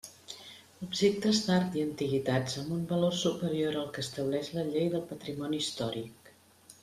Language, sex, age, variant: Catalan, female, 50-59, Central